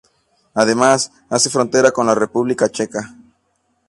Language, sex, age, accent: Spanish, male, 19-29, México